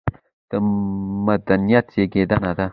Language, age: Pashto, under 19